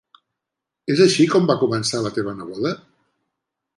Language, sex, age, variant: Catalan, male, 60-69, Central